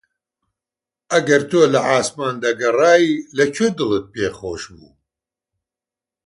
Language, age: Central Kurdish, 60-69